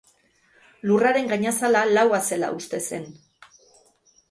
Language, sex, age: Basque, female, 50-59